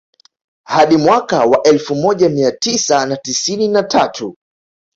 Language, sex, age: Swahili, male, 19-29